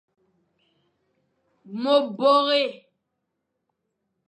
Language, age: Fang, under 19